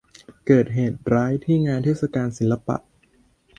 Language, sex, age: Thai, male, 19-29